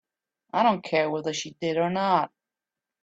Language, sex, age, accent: English, female, 30-39, United States English